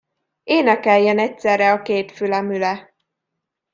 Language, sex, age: Hungarian, female, 19-29